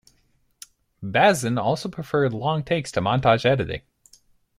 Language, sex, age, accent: English, male, 19-29, United States English